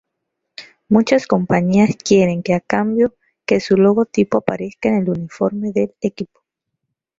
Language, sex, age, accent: Spanish, female, 19-29, Andino-Pacífico: Colombia, Perú, Ecuador, oeste de Bolivia y Venezuela andina